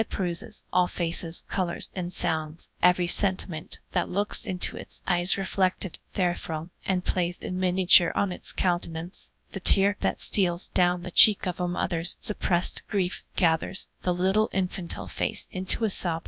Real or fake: fake